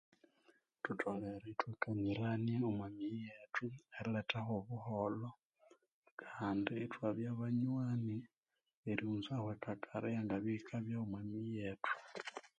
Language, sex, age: Konzo, male, 19-29